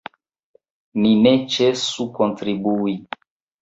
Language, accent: Esperanto, Internacia